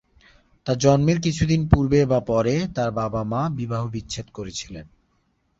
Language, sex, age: Bengali, male, 19-29